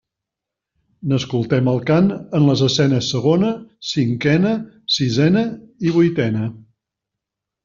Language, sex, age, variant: Catalan, male, 50-59, Central